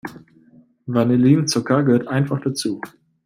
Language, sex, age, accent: German, male, 19-29, Deutschland Deutsch